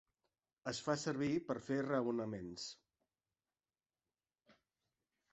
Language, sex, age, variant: Catalan, female, 60-69, Central